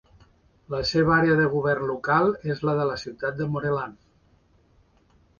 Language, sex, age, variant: Catalan, male, 60-69, Central